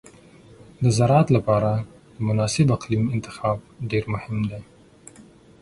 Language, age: Pashto, 30-39